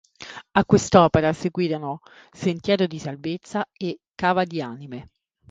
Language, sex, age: Italian, female, 40-49